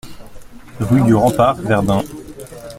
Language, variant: French, Français de métropole